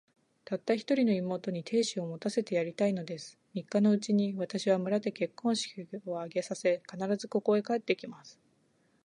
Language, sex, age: Japanese, female, 19-29